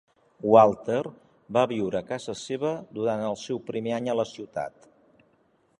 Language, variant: Catalan, Central